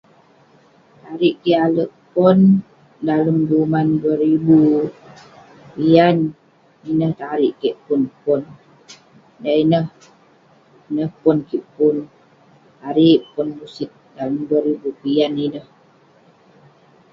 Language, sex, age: Western Penan, female, 30-39